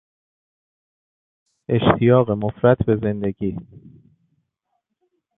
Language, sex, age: Persian, male, 19-29